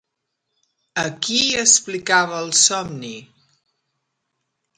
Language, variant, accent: Catalan, Central, Neutre